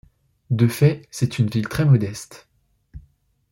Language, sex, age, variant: French, male, under 19, Français de métropole